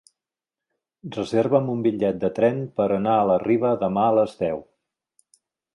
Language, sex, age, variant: Catalan, male, 40-49, Central